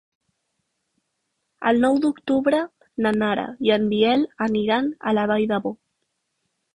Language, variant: Catalan, Central